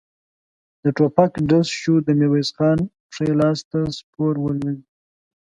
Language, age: Pashto, 19-29